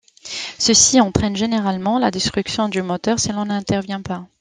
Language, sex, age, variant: French, female, 30-39, Français de métropole